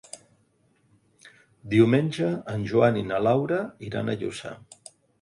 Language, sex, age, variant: Catalan, male, 60-69, Central